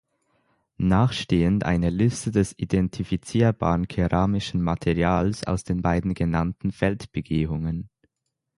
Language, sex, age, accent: German, male, under 19, Deutschland Deutsch; Schweizerdeutsch